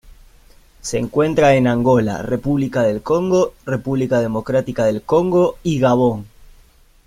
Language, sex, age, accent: Spanish, male, 19-29, Rioplatense: Argentina, Uruguay, este de Bolivia, Paraguay